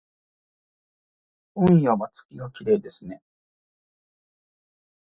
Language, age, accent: Japanese, 50-59, 標準語